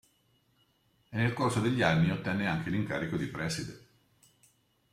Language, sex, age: Italian, male, 60-69